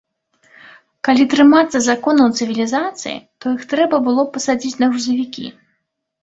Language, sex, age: Belarusian, female, 30-39